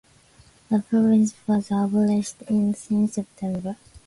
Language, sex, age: English, female, 19-29